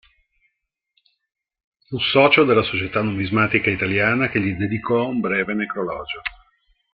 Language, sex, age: Italian, male, 60-69